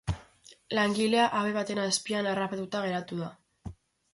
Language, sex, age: Basque, female, under 19